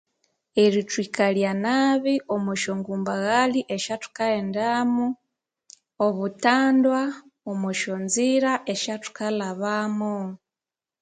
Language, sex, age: Konzo, female, 30-39